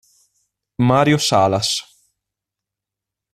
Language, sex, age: Italian, male, 19-29